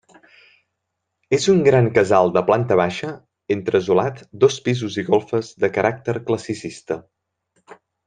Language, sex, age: Catalan, male, 19-29